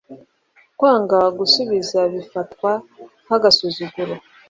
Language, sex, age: Kinyarwanda, male, 40-49